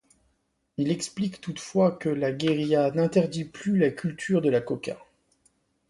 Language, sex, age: French, male, 30-39